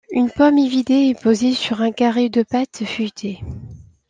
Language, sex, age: French, female, 30-39